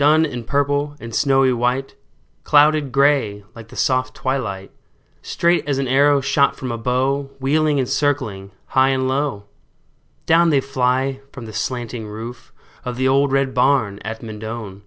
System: none